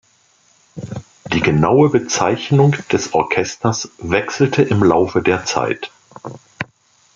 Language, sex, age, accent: German, male, 60-69, Deutschland Deutsch